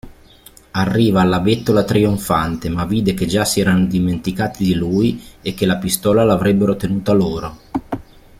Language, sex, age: Italian, male, 40-49